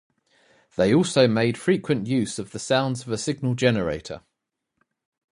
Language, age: English, 40-49